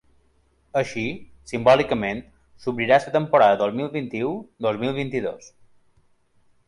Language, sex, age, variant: Catalan, male, 30-39, Balear